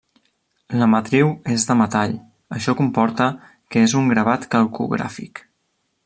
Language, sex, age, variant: Catalan, male, 30-39, Central